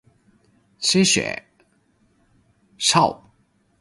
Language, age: Cantonese, 19-29